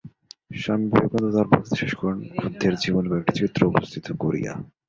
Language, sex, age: Bengali, male, 19-29